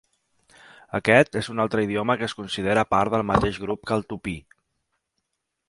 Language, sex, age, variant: Catalan, male, 40-49, Central